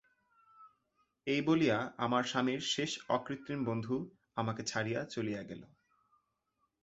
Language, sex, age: Bengali, male, 19-29